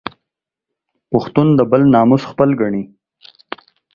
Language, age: Pashto, 19-29